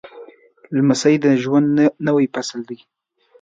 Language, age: Pashto, 19-29